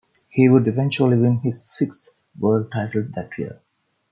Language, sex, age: English, male, 30-39